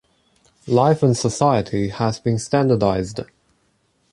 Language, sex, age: English, male, 19-29